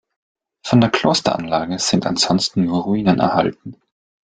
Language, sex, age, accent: German, male, 19-29, Österreichisches Deutsch